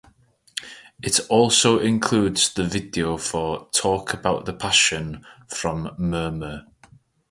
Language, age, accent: English, 30-39, Welsh English